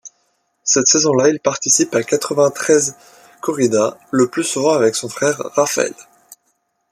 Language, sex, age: French, male, under 19